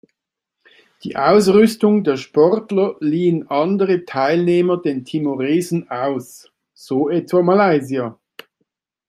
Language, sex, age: German, male, 60-69